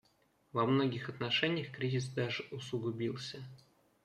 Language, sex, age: Russian, male, 19-29